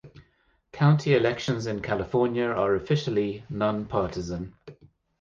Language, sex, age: English, male, 50-59